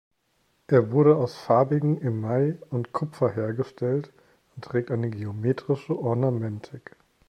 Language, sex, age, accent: German, male, 30-39, Deutschland Deutsch